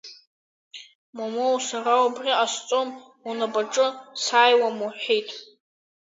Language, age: Abkhazian, under 19